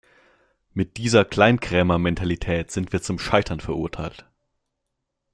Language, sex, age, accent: German, male, 19-29, Deutschland Deutsch